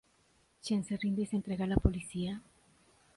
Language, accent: Spanish, Andino-Pacífico: Colombia, Perú, Ecuador, oeste de Bolivia y Venezuela andina